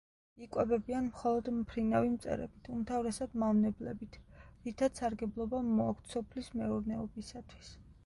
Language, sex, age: Georgian, female, 30-39